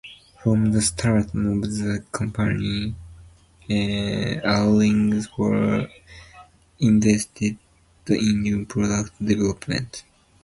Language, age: English, 19-29